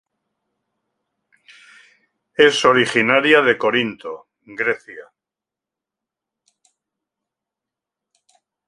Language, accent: Spanish, España: Centro-Sur peninsular (Madrid, Toledo, Castilla-La Mancha)